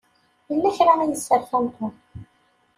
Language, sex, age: Kabyle, female, 19-29